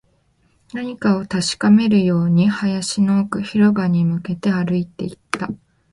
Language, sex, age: Japanese, female, 19-29